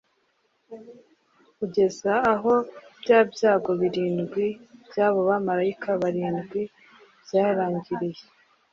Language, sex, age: Kinyarwanda, female, 30-39